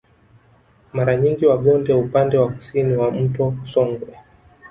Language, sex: Swahili, male